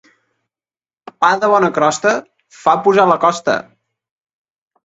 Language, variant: Catalan, Central